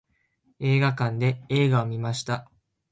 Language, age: Japanese, 19-29